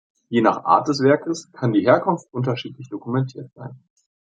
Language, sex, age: German, male, 19-29